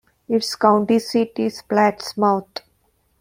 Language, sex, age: English, female, 40-49